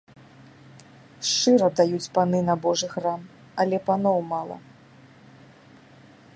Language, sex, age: Belarusian, female, 60-69